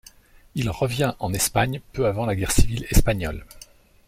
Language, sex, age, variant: French, male, 50-59, Français de métropole